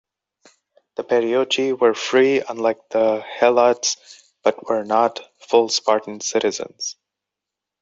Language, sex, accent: English, male, India and South Asia (India, Pakistan, Sri Lanka)